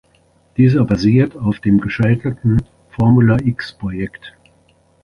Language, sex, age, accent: German, male, 60-69, Deutschland Deutsch